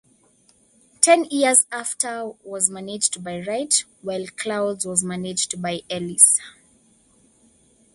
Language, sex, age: English, female, 19-29